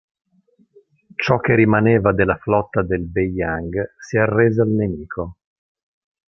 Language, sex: Italian, male